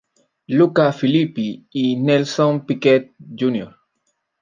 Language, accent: Spanish, Andino-Pacífico: Colombia, Perú, Ecuador, oeste de Bolivia y Venezuela andina